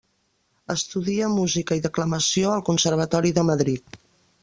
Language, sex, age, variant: Catalan, female, 60-69, Central